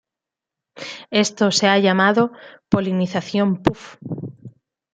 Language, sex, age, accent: Spanish, female, 30-39, España: Centro-Sur peninsular (Madrid, Toledo, Castilla-La Mancha)